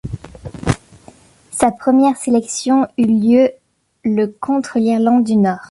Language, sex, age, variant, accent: French, male, 30-39, Français d'Europe, Français de Suisse